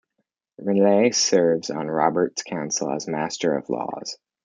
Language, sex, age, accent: English, male, under 19, Canadian English